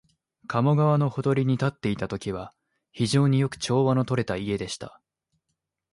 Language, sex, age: Japanese, male, 19-29